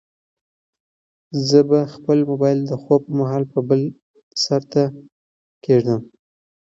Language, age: Pashto, 19-29